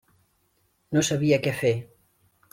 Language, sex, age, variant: Catalan, male, 30-39, Central